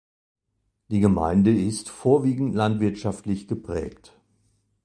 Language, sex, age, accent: German, male, 60-69, Deutschland Deutsch